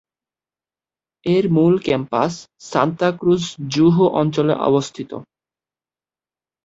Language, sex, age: Bengali, male, 19-29